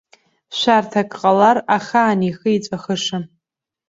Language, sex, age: Abkhazian, female, under 19